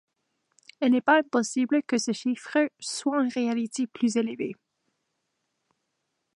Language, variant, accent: French, Français d'Amérique du Nord, Français du Canada